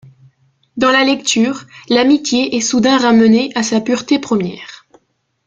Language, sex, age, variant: French, female, 19-29, Français de métropole